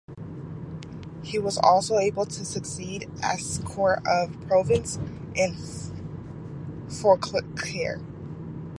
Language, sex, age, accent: English, female, 19-29, United States English